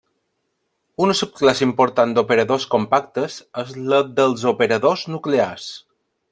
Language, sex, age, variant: Catalan, male, 30-39, Balear